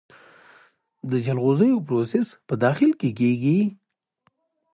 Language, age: Pashto, 40-49